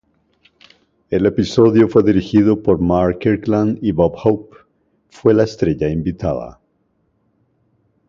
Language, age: Spanish, 50-59